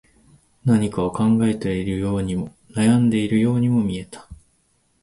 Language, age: Japanese, 19-29